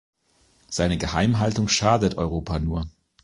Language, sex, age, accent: German, male, 40-49, Deutschland Deutsch